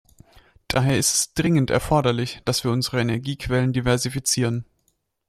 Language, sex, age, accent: German, male, 19-29, Deutschland Deutsch